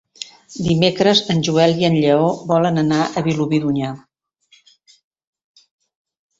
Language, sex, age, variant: Catalan, female, 50-59, Central